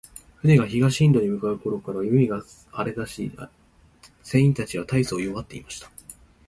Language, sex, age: Japanese, male, 19-29